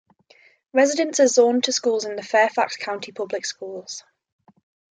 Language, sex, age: English, female, 19-29